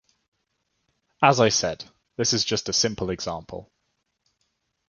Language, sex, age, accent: English, male, 19-29, England English